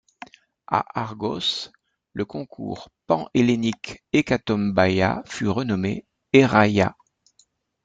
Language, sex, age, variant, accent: French, male, 60-69, Français d'Europe, Français de Belgique